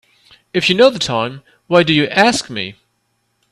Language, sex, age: English, male, 30-39